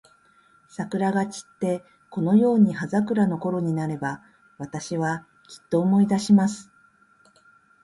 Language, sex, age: Japanese, female, 50-59